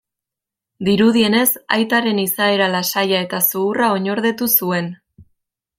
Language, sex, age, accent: Basque, female, 19-29, Mendebalekoa (Araba, Bizkaia, Gipuzkoako mendebaleko herri batzuk)